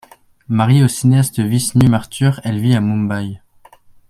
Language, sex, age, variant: French, male, under 19, Français de métropole